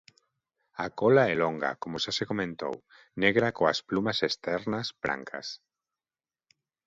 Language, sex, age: Galician, male, 40-49